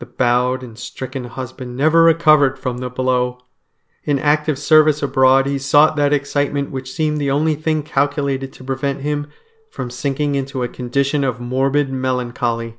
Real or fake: real